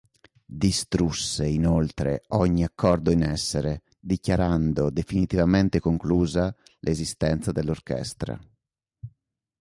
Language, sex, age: Italian, male, 30-39